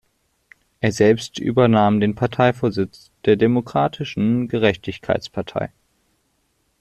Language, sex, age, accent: German, male, under 19, Deutschland Deutsch